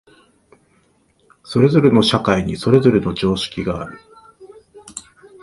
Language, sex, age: Japanese, male, 40-49